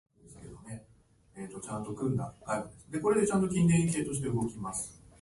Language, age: Japanese, 19-29